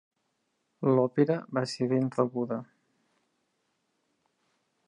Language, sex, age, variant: Catalan, male, 40-49, Central